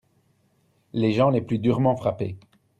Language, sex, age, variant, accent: French, male, 30-39, Français d'Europe, Français de Belgique